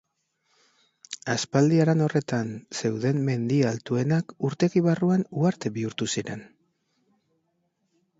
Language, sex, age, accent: Basque, male, 30-39, Mendebalekoa (Araba, Bizkaia, Gipuzkoako mendebaleko herri batzuk)